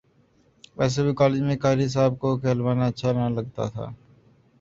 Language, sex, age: Urdu, male, 19-29